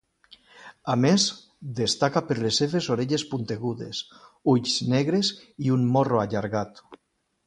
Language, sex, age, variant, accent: Catalan, male, 50-59, Valencià central, valencià